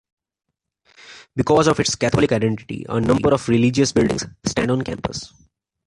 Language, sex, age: English, male, 30-39